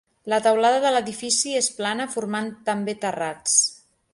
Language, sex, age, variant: Catalan, female, 40-49, Central